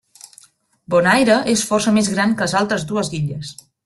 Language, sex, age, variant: Catalan, female, 19-29, Nord-Occidental